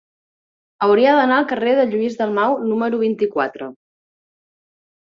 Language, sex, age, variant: Catalan, female, 30-39, Central